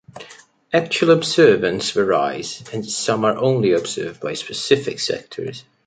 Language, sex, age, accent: English, male, 30-39, England English